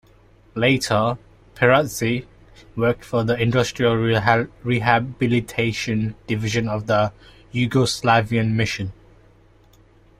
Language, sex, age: English, male, 19-29